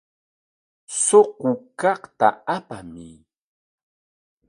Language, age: Corongo Ancash Quechua, 50-59